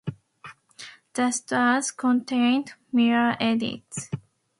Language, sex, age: English, female, 19-29